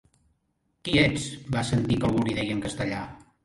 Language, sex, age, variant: Catalan, male, 60-69, Central